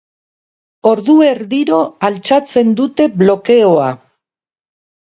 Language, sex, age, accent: Basque, female, 60-69, Mendebalekoa (Araba, Bizkaia, Gipuzkoako mendebaleko herri batzuk)